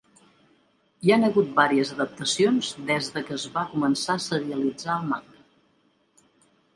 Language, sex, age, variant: Catalan, female, 60-69, Central